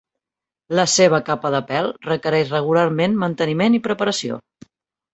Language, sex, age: Catalan, female, 30-39